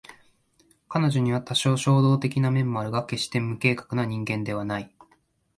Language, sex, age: Japanese, male, 19-29